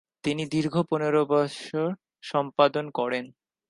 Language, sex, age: Bengali, male, 19-29